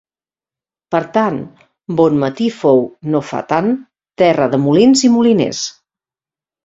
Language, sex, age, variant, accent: Catalan, female, 40-49, Central, Català central